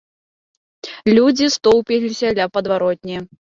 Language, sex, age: Belarusian, female, 30-39